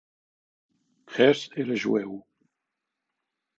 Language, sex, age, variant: Catalan, male, 60-69, Central